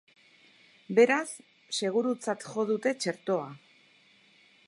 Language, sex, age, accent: Basque, female, 50-59, Erdialdekoa edo Nafarra (Gipuzkoa, Nafarroa)